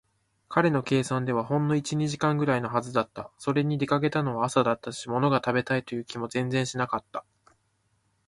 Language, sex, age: Japanese, male, 19-29